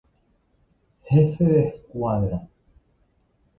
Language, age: Spanish, 19-29